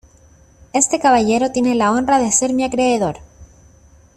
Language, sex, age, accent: Spanish, female, 19-29, Chileno: Chile, Cuyo